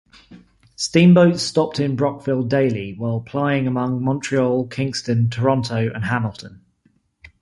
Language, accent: English, England English